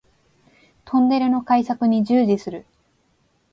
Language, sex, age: Japanese, female, 19-29